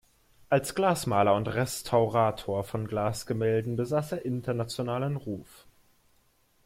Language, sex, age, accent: German, male, 19-29, Deutschland Deutsch